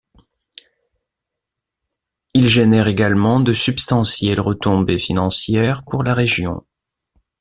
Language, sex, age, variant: French, male, 30-39, Français de métropole